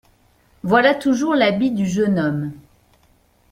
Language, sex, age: French, female, 40-49